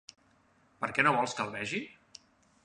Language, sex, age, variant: Catalan, male, 40-49, Central